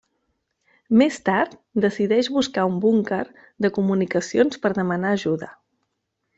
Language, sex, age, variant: Catalan, female, 40-49, Central